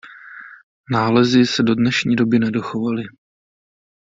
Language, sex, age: Czech, male, 30-39